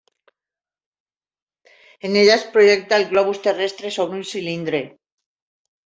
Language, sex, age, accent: Catalan, female, 60-69, valencià